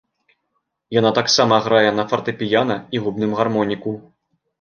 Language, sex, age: Belarusian, male, 30-39